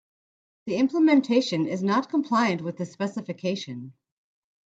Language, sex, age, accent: English, female, 40-49, United States English